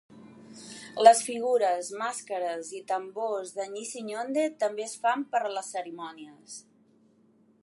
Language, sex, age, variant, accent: Catalan, female, 40-49, Central, central